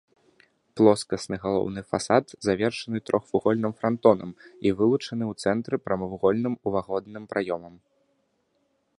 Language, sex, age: Belarusian, male, 19-29